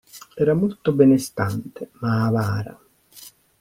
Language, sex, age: Italian, male, 40-49